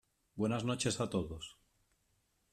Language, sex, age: Spanish, male, 40-49